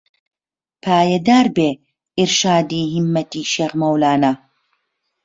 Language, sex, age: Central Kurdish, female, 30-39